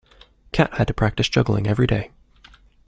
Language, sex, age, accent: English, male, 19-29, Canadian English